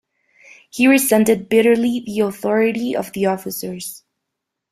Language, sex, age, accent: English, female, 19-29, United States English